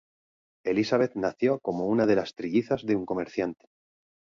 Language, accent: Spanish, España: Centro-Sur peninsular (Madrid, Toledo, Castilla-La Mancha)